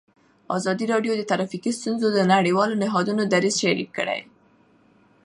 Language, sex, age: Pashto, female, under 19